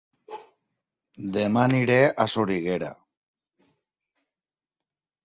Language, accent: Catalan, valencià